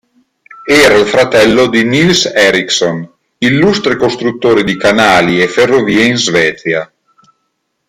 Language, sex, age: Italian, male, 40-49